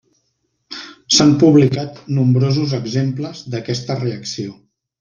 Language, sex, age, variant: Catalan, male, 50-59, Central